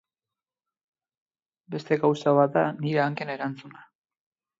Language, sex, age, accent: Basque, male, 30-39, Mendebalekoa (Araba, Bizkaia, Gipuzkoako mendebaleko herri batzuk)